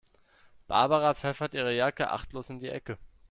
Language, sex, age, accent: German, male, 19-29, Deutschland Deutsch